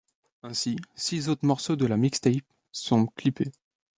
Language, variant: French, Français de métropole